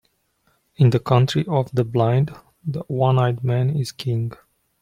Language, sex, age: English, male, 40-49